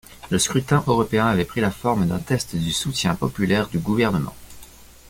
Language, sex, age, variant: French, male, 19-29, Français de métropole